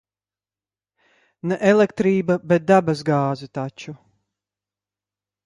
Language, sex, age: Latvian, female, 50-59